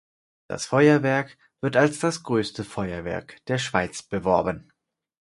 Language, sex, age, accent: German, male, 19-29, Deutschland Deutsch